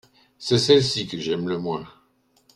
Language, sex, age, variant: French, male, 60-69, Français de métropole